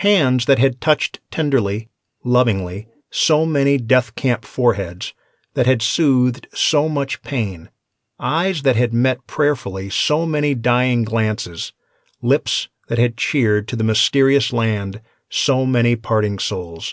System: none